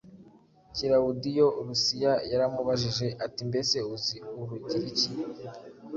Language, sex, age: Kinyarwanda, male, 19-29